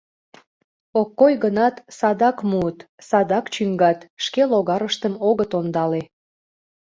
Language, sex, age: Mari, female, 19-29